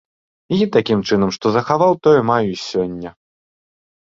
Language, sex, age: Belarusian, male, under 19